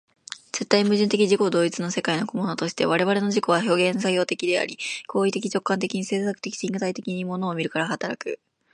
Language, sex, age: Japanese, female, 19-29